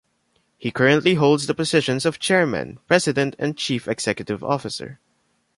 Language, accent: English, Filipino